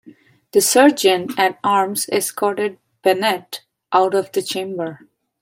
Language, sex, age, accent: English, female, 30-39, India and South Asia (India, Pakistan, Sri Lanka)